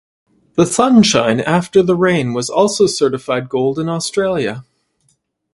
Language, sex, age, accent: English, male, 19-29, Canadian English